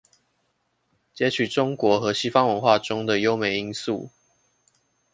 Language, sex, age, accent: Chinese, male, 19-29, 出生地：臺北市